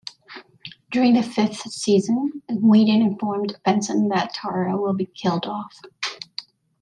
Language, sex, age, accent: English, female, 30-39, United States English